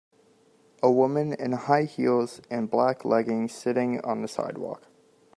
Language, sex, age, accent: English, male, under 19, United States English